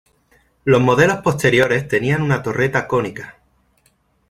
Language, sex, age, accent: Spanish, male, 30-39, España: Sur peninsular (Andalucia, Extremadura, Murcia)